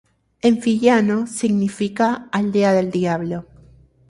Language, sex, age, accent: Spanish, female, 19-29, Caribe: Cuba, Venezuela, Puerto Rico, República Dominicana, Panamá, Colombia caribeña, México caribeño, Costa del golfo de México